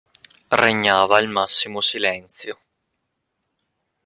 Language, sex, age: Italian, male, 19-29